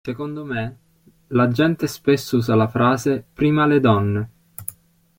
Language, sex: Italian, male